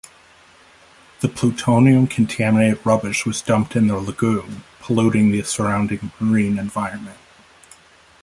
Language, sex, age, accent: English, male, 30-39, United States English